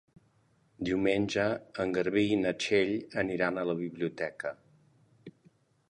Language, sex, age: Catalan, male, 60-69